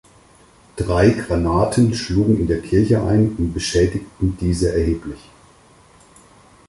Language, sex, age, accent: German, male, 50-59, Deutschland Deutsch